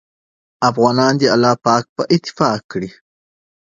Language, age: Pashto, 19-29